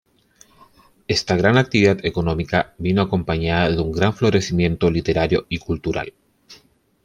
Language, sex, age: Spanish, male, 30-39